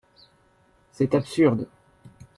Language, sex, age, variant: French, male, 40-49, Français de métropole